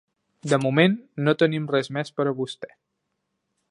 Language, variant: Catalan, Central